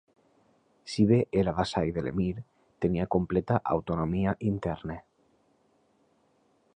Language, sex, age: Catalan, male, 30-39